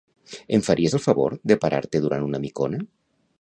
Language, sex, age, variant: Catalan, male, 50-59, Nord-Occidental